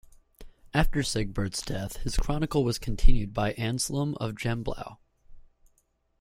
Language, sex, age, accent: English, male, 19-29, United States English